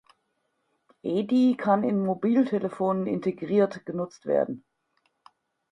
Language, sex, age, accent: German, female, 40-49, Süddeutsch